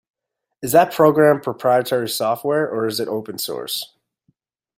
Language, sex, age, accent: English, male, 30-39, United States English